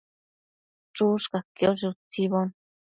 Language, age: Matsés, 19-29